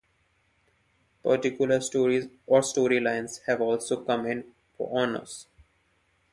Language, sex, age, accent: English, male, 19-29, India and South Asia (India, Pakistan, Sri Lanka)